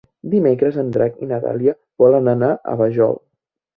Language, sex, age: Catalan, male, 19-29